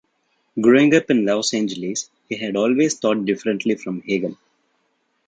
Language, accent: English, India and South Asia (India, Pakistan, Sri Lanka)